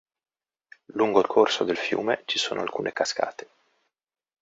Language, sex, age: Italian, male, 40-49